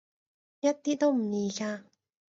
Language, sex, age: Cantonese, female, 19-29